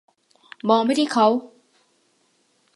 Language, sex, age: Thai, female, 19-29